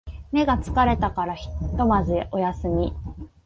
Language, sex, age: Japanese, female, 19-29